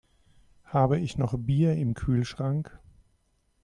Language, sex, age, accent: German, male, 50-59, Deutschland Deutsch